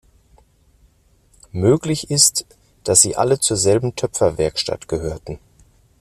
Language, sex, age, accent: German, male, 40-49, Deutschland Deutsch